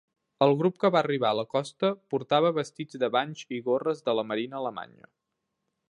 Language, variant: Catalan, Central